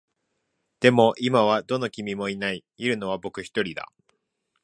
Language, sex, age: Japanese, male, 19-29